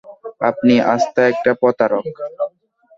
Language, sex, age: Bengali, male, under 19